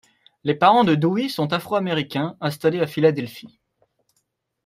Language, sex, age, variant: French, male, under 19, Français de métropole